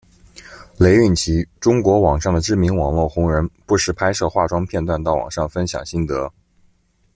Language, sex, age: Chinese, male, under 19